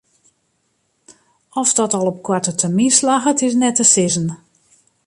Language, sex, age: Western Frisian, female, 50-59